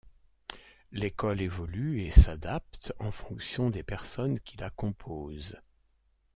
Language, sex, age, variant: French, male, 60-69, Français de métropole